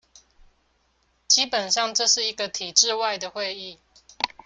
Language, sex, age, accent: Chinese, female, 19-29, 出生地：新北市